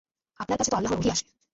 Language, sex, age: Bengali, female, 19-29